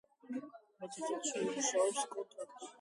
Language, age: Georgian, 90+